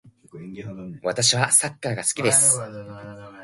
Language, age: Japanese, 19-29